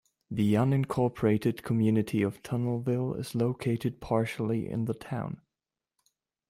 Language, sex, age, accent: English, male, 19-29, England English